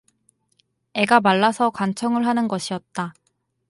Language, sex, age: Korean, female, 19-29